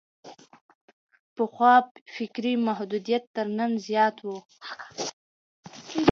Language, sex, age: Pashto, female, 19-29